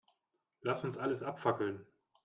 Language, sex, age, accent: German, male, 19-29, Deutschland Deutsch